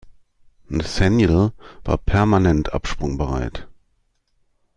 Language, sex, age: German, male, 50-59